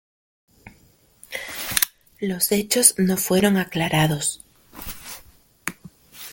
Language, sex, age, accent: Spanish, female, 30-39, España: Sur peninsular (Andalucia, Extremadura, Murcia)